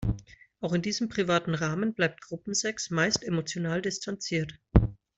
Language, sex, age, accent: German, male, 30-39, Deutschland Deutsch